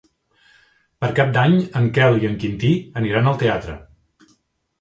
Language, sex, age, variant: Catalan, male, 40-49, Central